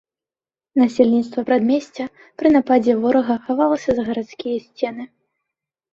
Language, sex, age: Belarusian, female, 19-29